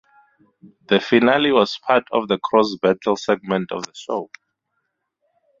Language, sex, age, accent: English, male, 30-39, Southern African (South Africa, Zimbabwe, Namibia)